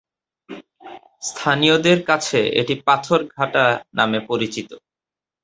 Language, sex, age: Bengali, male, under 19